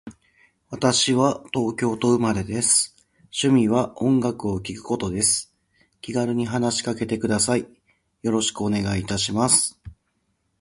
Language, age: Japanese, 30-39